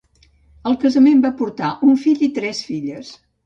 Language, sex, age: Catalan, female, 70-79